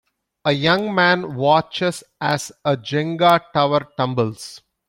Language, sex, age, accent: English, male, 40-49, India and South Asia (India, Pakistan, Sri Lanka)